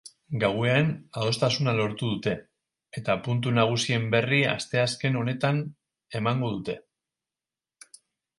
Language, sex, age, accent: Basque, male, 40-49, Mendebalekoa (Araba, Bizkaia, Gipuzkoako mendebaleko herri batzuk)